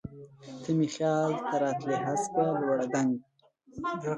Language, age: Pashto, 19-29